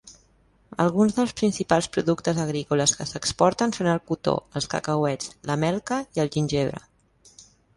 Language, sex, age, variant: Catalan, female, 30-39, Central